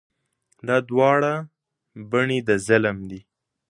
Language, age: Pashto, 19-29